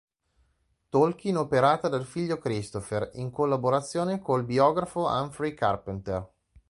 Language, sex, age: Italian, male, 30-39